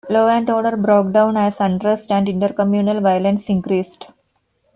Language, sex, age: English, female, 40-49